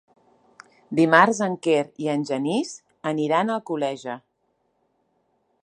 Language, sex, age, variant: Catalan, female, 40-49, Central